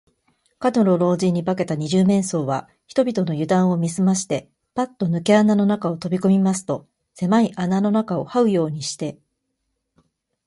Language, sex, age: Japanese, female, 40-49